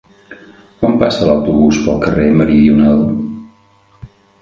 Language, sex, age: Catalan, male, 50-59